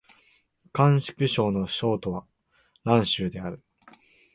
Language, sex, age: Japanese, male, 19-29